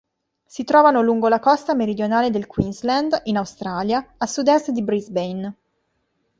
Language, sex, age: Italian, female, 30-39